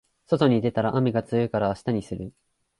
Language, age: Japanese, 19-29